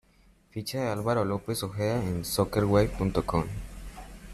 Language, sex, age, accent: Spanish, male, under 19, Andino-Pacífico: Colombia, Perú, Ecuador, oeste de Bolivia y Venezuela andina